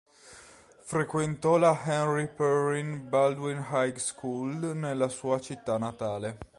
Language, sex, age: Italian, male, 30-39